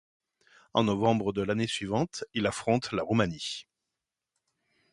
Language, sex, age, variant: French, male, 40-49, Français de métropole